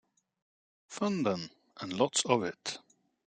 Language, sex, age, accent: English, male, 40-49, United States English